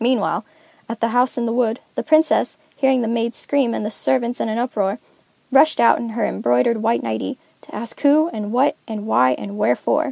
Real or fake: real